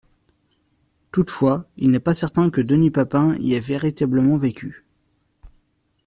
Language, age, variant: French, 19-29, Français de métropole